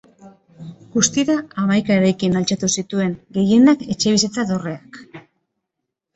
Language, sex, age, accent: Basque, female, 40-49, Mendebalekoa (Araba, Bizkaia, Gipuzkoako mendebaleko herri batzuk)